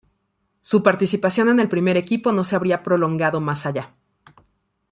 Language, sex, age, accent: Spanish, female, 40-49, México